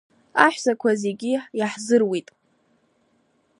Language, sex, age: Abkhazian, female, under 19